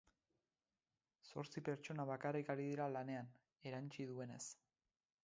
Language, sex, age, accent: Basque, male, 30-39, Mendebalekoa (Araba, Bizkaia, Gipuzkoako mendebaleko herri batzuk)